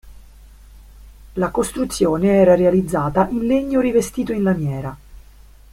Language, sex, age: Italian, female, 40-49